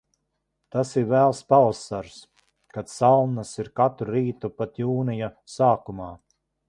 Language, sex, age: Latvian, male, 50-59